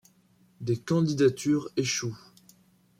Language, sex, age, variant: French, male, under 19, Français de métropole